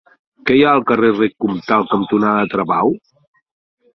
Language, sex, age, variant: Catalan, male, 50-59, Central